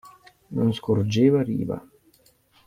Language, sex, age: Italian, male, 40-49